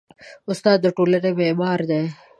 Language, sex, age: Pashto, female, 19-29